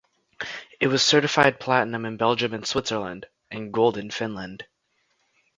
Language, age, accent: English, under 19, United States English